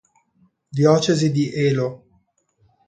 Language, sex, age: Italian, male, 40-49